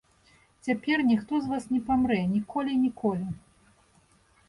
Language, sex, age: Belarusian, female, 30-39